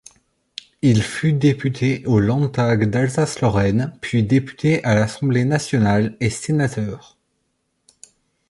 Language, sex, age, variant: French, male, 30-39, Français de métropole